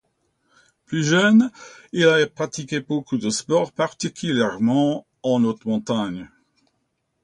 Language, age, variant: French, 70-79, Français de métropole